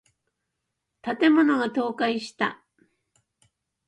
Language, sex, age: Japanese, female, 60-69